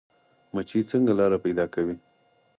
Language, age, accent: Pashto, 19-29, معیاري پښتو